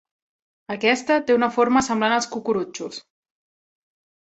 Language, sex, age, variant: Catalan, female, 30-39, Central